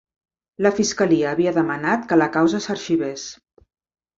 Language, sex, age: Catalan, female, 50-59